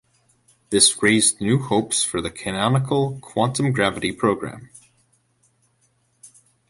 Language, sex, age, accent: English, male, 19-29, United States English